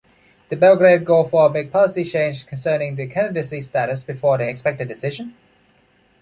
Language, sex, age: English, male, 19-29